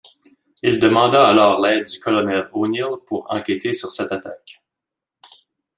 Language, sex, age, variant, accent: French, male, 40-49, Français d'Amérique du Nord, Français du Canada